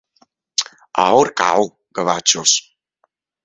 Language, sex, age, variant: Catalan, male, 19-29, Central